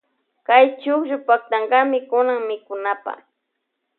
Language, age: Loja Highland Quichua, 40-49